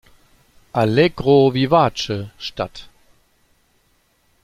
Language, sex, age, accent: German, male, 50-59, Deutschland Deutsch